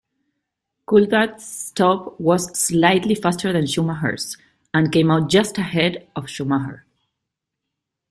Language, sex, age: English, female, 30-39